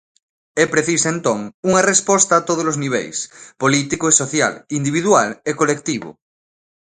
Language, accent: Galician, Normativo (estándar)